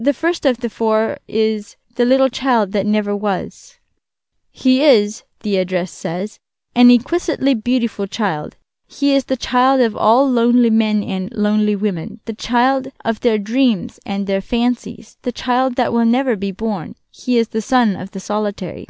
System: none